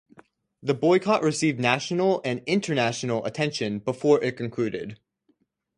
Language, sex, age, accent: English, male, under 19, United States English